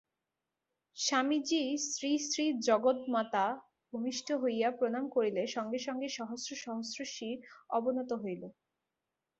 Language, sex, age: Bengali, female, 19-29